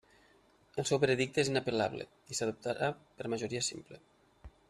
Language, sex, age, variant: Catalan, male, 30-39, Nord-Occidental